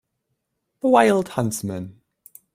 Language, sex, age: English, male, 19-29